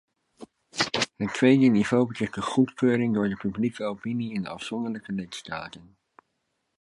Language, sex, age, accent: Dutch, male, 30-39, Nederlands Nederlands